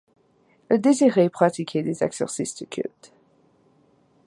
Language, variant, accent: French, Français d'Amérique du Nord, Français du Canada